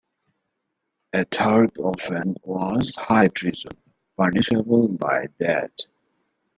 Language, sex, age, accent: English, male, 19-29, United States English